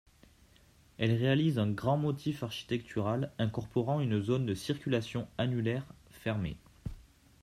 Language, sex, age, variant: French, male, 19-29, Français de métropole